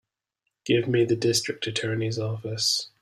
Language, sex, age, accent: English, male, 30-39, Scottish English